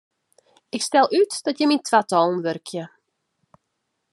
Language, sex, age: Western Frisian, female, 30-39